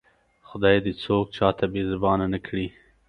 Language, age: Pashto, 19-29